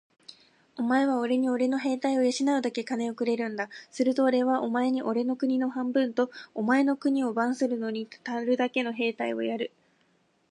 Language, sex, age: Japanese, female, 19-29